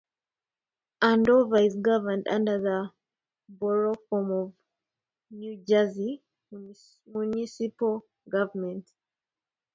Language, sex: English, female